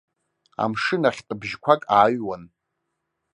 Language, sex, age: Abkhazian, male, 19-29